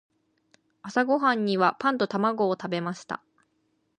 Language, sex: Japanese, female